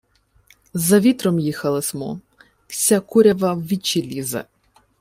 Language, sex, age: Ukrainian, female, 30-39